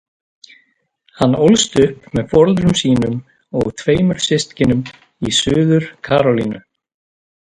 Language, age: Icelandic, 30-39